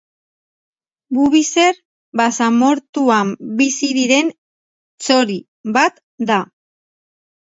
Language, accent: Basque, Mendebalekoa (Araba, Bizkaia, Gipuzkoako mendebaleko herri batzuk)